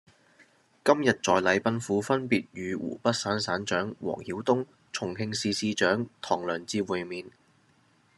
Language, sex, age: Cantonese, male, 19-29